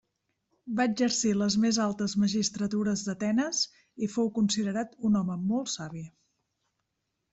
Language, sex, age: Catalan, female, 90+